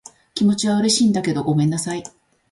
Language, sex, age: Japanese, female, 50-59